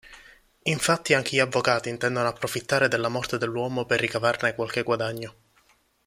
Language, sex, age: Italian, male, under 19